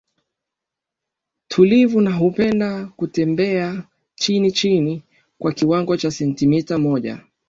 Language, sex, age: Swahili, male, 19-29